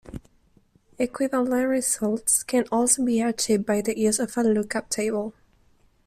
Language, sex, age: English, female, 19-29